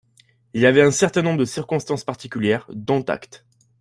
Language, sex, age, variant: French, male, 19-29, Français de métropole